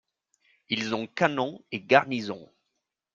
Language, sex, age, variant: French, male, 19-29, Français de métropole